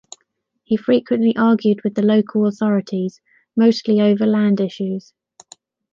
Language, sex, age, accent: English, female, 30-39, England English